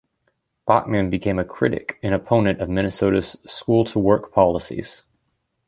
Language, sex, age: English, male, 30-39